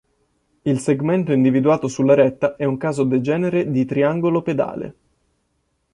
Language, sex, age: Italian, male, 19-29